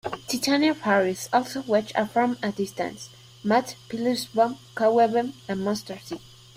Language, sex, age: English, male, under 19